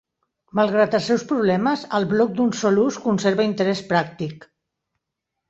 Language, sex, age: Catalan, female, 60-69